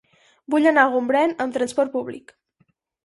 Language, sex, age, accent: Catalan, female, under 19, Girona